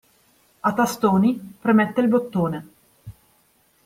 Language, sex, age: Italian, female, 30-39